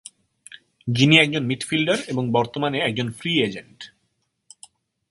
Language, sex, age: Bengali, male, 30-39